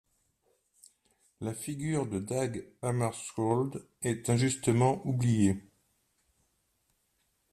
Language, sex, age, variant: French, male, 50-59, Français de métropole